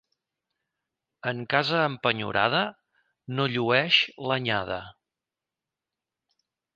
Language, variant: Catalan, Central